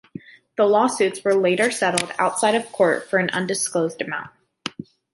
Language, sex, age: English, female, 19-29